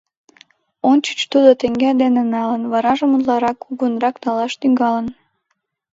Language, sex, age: Mari, female, under 19